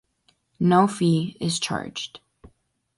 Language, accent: English, United States English